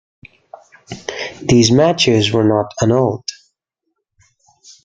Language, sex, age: English, male, 19-29